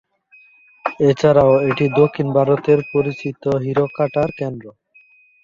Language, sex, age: Bengali, male, 19-29